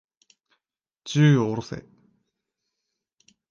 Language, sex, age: Japanese, male, 19-29